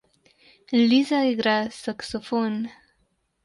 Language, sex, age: Slovenian, female, 19-29